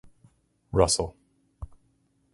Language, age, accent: English, 30-39, Canadian English